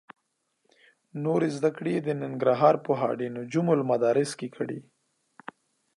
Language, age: Pashto, 30-39